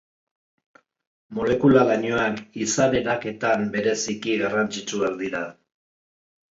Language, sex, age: Basque, male, 60-69